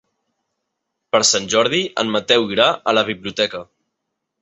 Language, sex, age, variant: Catalan, male, 19-29, Central